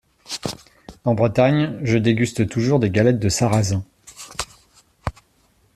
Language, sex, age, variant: French, male, 40-49, Français de métropole